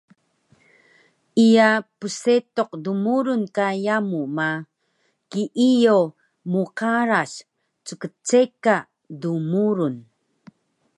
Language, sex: Taroko, female